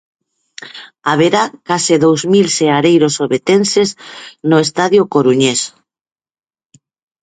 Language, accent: Galician, Normativo (estándar)